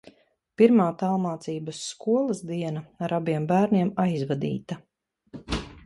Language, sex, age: Latvian, female, 40-49